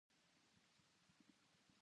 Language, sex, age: Japanese, female, under 19